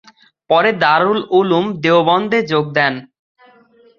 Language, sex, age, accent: Bengali, male, 19-29, Bangladeshi